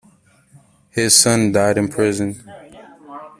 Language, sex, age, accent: English, male, 19-29, United States English